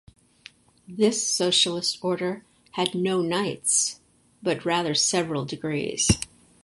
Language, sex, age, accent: English, female, 60-69, United States English